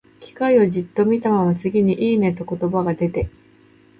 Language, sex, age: Japanese, female, 30-39